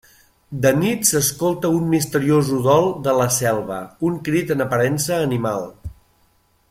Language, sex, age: Catalan, male, 60-69